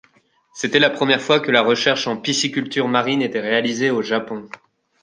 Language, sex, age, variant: French, male, 19-29, Français de métropole